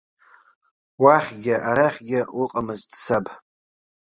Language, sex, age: Abkhazian, male, 40-49